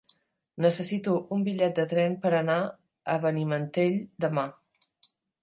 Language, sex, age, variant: Catalan, female, 50-59, Nord-Occidental